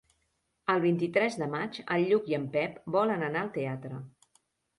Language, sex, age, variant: Catalan, female, 50-59, Central